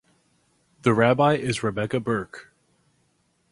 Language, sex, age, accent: English, male, 30-39, United States English